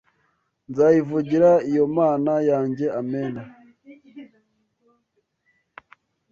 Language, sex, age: Kinyarwanda, male, 19-29